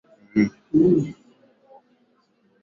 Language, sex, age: Swahili, male, 19-29